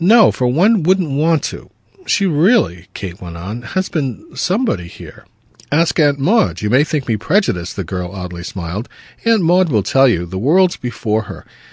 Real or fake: real